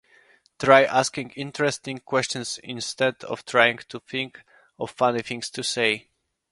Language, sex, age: English, male, 30-39